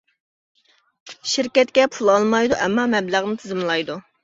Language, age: Uyghur, 30-39